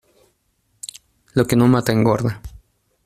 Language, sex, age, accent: Spanish, male, 19-29, Andino-Pacífico: Colombia, Perú, Ecuador, oeste de Bolivia y Venezuela andina